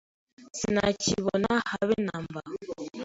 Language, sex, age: Kinyarwanda, female, 19-29